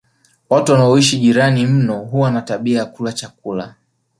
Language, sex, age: Swahili, male, 19-29